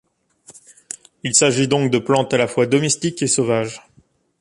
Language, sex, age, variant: French, male, 19-29, Français de métropole